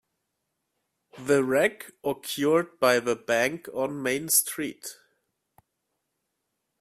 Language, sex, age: English, male, 30-39